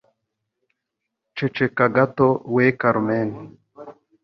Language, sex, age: Kinyarwanda, male, 19-29